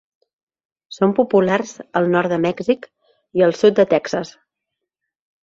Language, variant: Catalan, Central